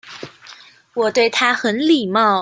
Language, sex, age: Chinese, female, 19-29